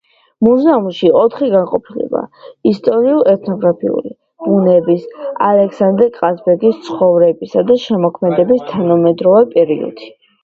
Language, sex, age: Georgian, female, under 19